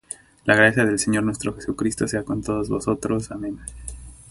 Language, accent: Spanish, México